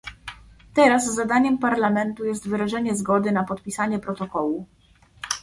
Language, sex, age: Polish, female, 19-29